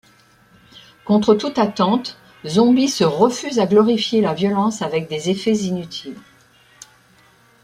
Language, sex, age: French, female, 60-69